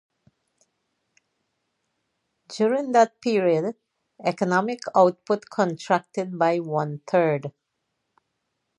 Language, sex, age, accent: English, female, 50-59, England English